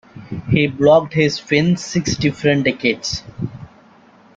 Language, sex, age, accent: English, male, 19-29, United States English